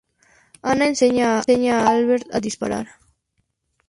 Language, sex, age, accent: Spanish, female, 19-29, México